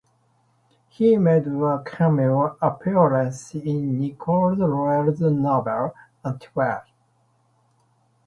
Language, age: English, 50-59